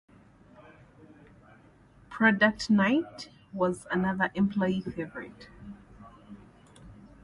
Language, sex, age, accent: English, female, 30-39, England English